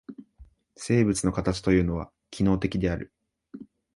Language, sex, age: Japanese, male, 19-29